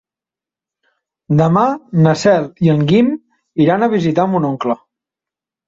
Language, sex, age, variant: Catalan, male, 30-39, Central